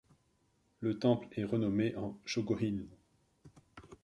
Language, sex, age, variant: French, male, 40-49, Français de métropole